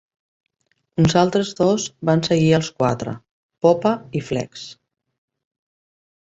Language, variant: Catalan, Central